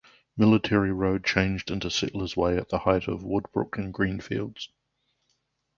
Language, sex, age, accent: English, male, 30-39, New Zealand English